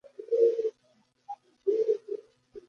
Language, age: English, 19-29